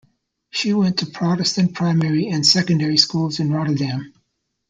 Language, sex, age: English, male, 40-49